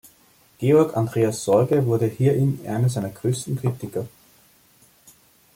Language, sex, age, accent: German, male, 30-39, Österreichisches Deutsch